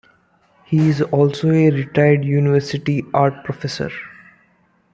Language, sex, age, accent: English, male, 19-29, India and South Asia (India, Pakistan, Sri Lanka)